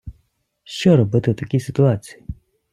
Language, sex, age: Ukrainian, male, 30-39